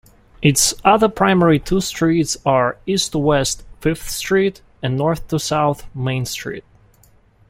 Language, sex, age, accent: English, male, 19-29, United States English